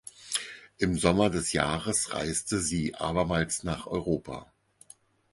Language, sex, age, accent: German, male, 50-59, Deutschland Deutsch